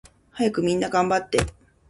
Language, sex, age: Japanese, female, 30-39